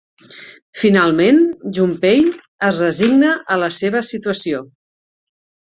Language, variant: Catalan, Central